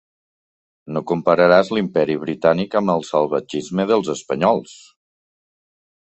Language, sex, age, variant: Catalan, male, 40-49, Central